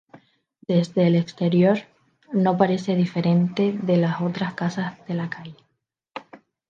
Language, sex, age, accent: Spanish, female, 19-29, España: Islas Canarias